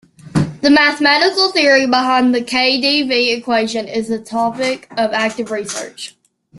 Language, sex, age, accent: English, male, 40-49, United States English